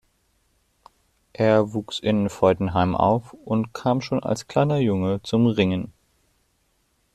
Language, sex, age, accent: German, male, under 19, Deutschland Deutsch